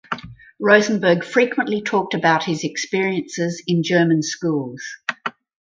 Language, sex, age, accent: English, female, 60-69, Australian English